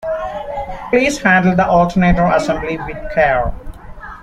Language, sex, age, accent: English, male, 30-39, India and South Asia (India, Pakistan, Sri Lanka)